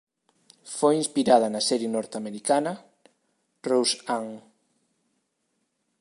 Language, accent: Galician, Oriental (común en zona oriental)